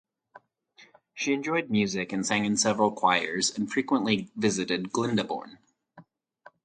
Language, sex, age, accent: English, male, 30-39, United States English